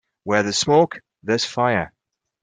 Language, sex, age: English, male, 40-49